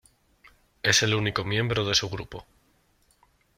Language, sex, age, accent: Spanish, male, 30-39, España: Norte peninsular (Asturias, Castilla y León, Cantabria, País Vasco, Navarra, Aragón, La Rioja, Guadalajara, Cuenca)